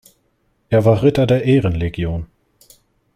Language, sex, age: German, male, 30-39